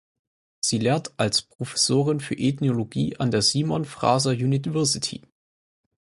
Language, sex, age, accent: German, male, 19-29, Deutschland Deutsch